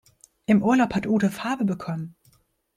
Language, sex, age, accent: German, female, under 19, Deutschland Deutsch